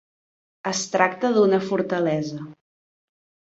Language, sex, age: Catalan, female, 30-39